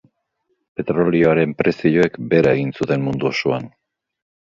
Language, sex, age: Basque, male, 60-69